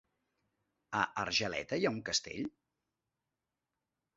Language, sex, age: Catalan, male, 50-59